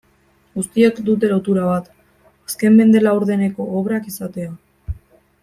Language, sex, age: Basque, female, 19-29